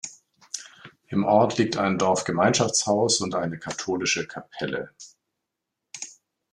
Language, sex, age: German, male, 50-59